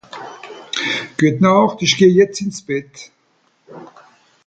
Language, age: Swiss German, 60-69